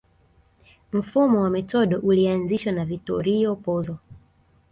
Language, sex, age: Swahili, female, 19-29